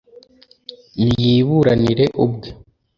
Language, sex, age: Kinyarwanda, male, under 19